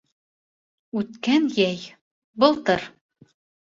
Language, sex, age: Bashkir, female, 30-39